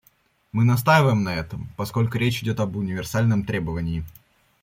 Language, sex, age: Russian, male, under 19